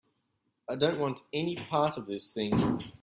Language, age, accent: English, 40-49, Australian English